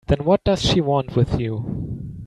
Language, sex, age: English, male, 19-29